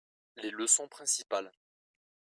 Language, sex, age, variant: French, male, 30-39, Français de métropole